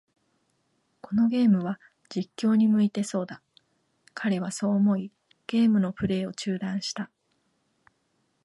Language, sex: Japanese, female